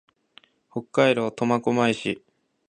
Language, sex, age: Japanese, male, 19-29